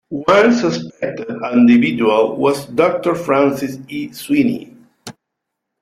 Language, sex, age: English, male, 60-69